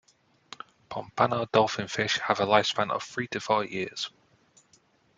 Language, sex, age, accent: English, male, 19-29, England English